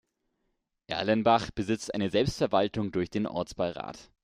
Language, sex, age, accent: German, male, 19-29, Deutschland Deutsch